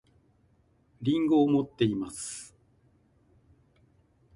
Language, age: Japanese, 50-59